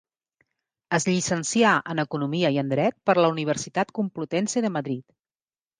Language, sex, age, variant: Catalan, female, 40-49, Central